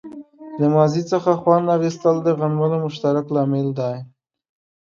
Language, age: Pashto, under 19